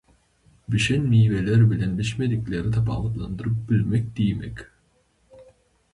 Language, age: Turkmen, 19-29